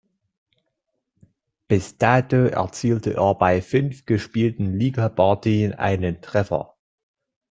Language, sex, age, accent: German, male, 19-29, Schweizerdeutsch